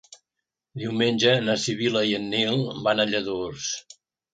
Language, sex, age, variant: Catalan, male, 60-69, Central